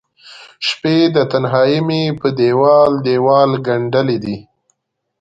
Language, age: Pashto, 19-29